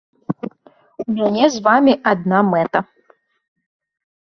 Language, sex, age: Belarusian, female, 30-39